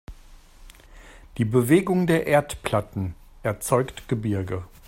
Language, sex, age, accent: German, male, 50-59, Deutschland Deutsch